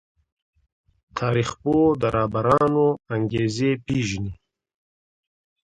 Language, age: Pashto, 30-39